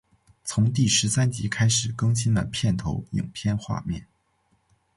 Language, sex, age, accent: Chinese, male, under 19, 出生地：黑龙江省